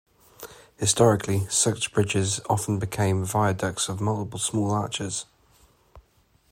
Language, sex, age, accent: English, male, 19-29, England English